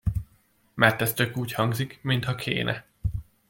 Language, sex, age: Hungarian, male, 19-29